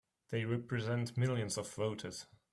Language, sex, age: English, male, 19-29